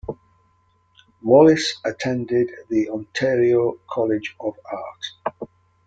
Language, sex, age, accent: English, male, 50-59, England English